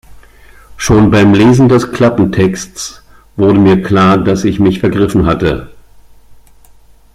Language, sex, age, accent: German, male, 50-59, Deutschland Deutsch